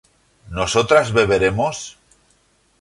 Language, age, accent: Spanish, 40-49, España: Centro-Sur peninsular (Madrid, Toledo, Castilla-La Mancha)